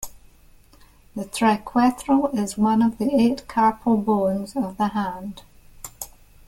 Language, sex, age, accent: English, female, 50-59, Scottish English